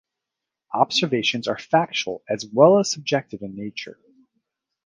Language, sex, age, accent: English, male, 30-39, United States English